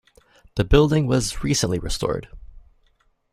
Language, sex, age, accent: English, male, 19-29, Canadian English